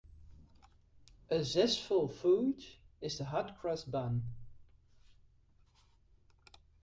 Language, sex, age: English, male, under 19